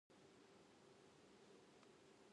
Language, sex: Japanese, female